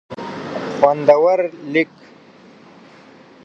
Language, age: Pashto, 30-39